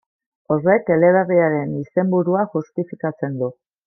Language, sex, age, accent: Basque, female, 50-59, Erdialdekoa edo Nafarra (Gipuzkoa, Nafarroa)